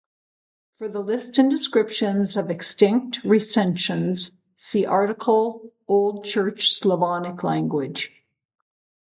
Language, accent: English, United States English